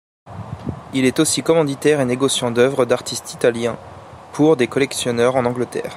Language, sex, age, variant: French, male, 19-29, Français de métropole